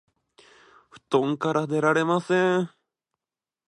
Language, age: Japanese, 19-29